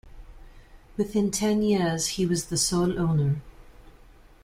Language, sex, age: English, female, 40-49